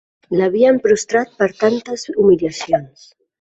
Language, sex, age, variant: Catalan, female, 30-39, Central